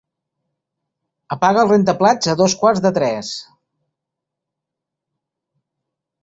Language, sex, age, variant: Catalan, male, 40-49, Central